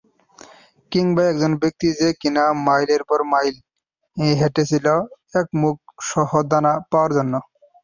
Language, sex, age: Bengali, male, 19-29